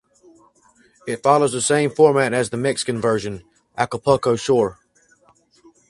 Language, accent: English, United States English